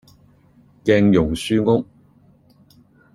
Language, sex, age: Cantonese, male, 50-59